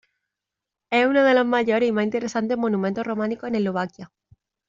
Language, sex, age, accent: Spanish, female, 19-29, España: Sur peninsular (Andalucia, Extremadura, Murcia)